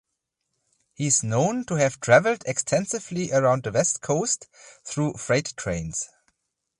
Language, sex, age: English, male, 30-39